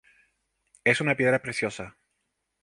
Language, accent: Spanish, España: Islas Canarias